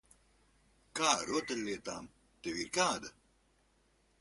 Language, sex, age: Latvian, male, 50-59